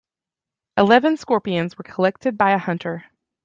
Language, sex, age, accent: English, female, 40-49, United States English